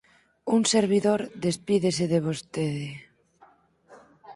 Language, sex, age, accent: Galician, female, 19-29, Normativo (estándar)